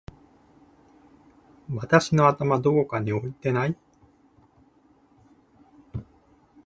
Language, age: Japanese, 19-29